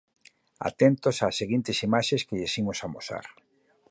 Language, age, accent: Galician, 50-59, Central (gheada)